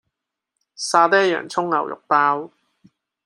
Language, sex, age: Cantonese, male, 19-29